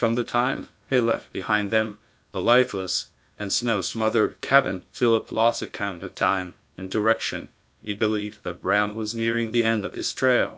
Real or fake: fake